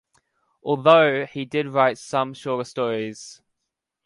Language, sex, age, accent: English, male, under 19, Australian English